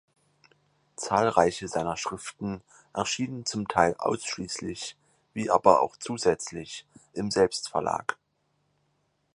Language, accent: German, Deutschland Deutsch